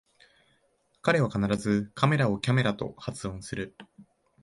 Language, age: Japanese, 19-29